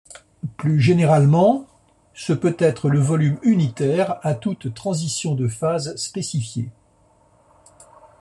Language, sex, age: French, male, 60-69